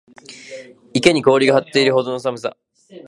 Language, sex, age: Japanese, male, 19-29